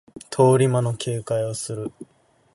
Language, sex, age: Japanese, male, 19-29